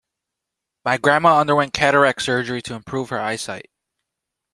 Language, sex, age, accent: English, male, 19-29, United States English